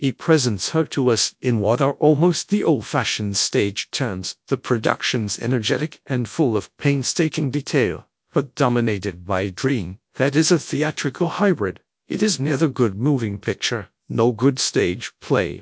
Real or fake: fake